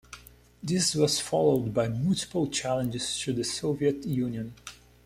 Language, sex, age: English, male, 19-29